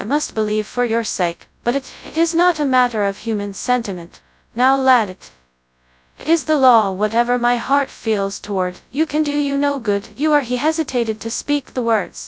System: TTS, FastPitch